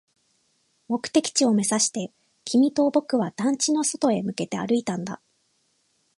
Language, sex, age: Japanese, female, 19-29